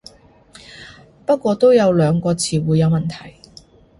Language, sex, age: Cantonese, female, 30-39